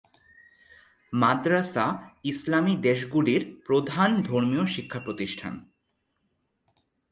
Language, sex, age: Bengali, male, 19-29